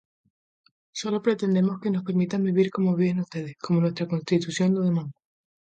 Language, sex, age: Spanish, female, 19-29